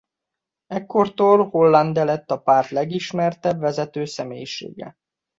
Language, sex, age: Hungarian, male, 30-39